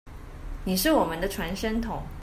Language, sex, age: Chinese, female, 30-39